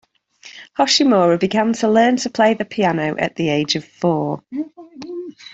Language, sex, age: English, female, 40-49